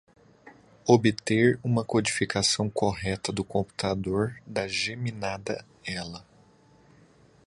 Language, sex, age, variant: Portuguese, male, 30-39, Portuguese (Brasil)